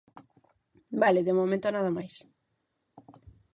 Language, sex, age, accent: Galician, female, 30-39, Oriental (común en zona oriental); Normativo (estándar)